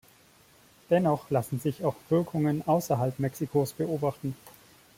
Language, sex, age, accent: German, male, 30-39, Deutschland Deutsch